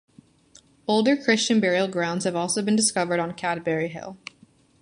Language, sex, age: English, female, 19-29